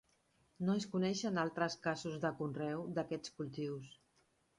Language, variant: Catalan, Central